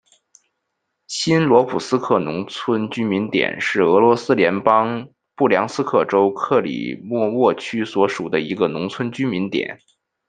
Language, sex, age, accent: Chinese, male, 19-29, 出生地：北京市